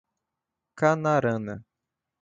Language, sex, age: Portuguese, male, 19-29